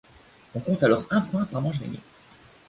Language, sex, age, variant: French, male, 19-29, Français de métropole